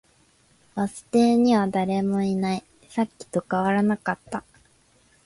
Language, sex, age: Japanese, female, 19-29